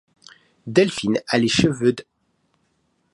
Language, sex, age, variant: French, male, 40-49, Français de métropole